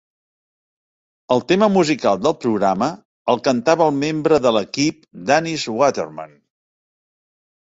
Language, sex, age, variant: Catalan, male, 60-69, Central